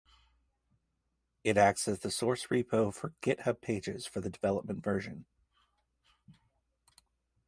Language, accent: English, United States English